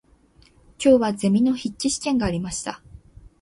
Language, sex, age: Japanese, female, 19-29